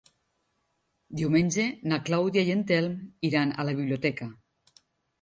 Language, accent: Catalan, valencià